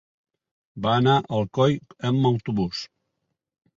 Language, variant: Catalan, Nord-Occidental